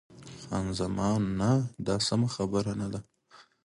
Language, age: Pashto, 30-39